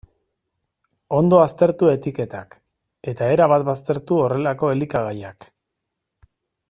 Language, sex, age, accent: Basque, male, 40-49, Erdialdekoa edo Nafarra (Gipuzkoa, Nafarroa)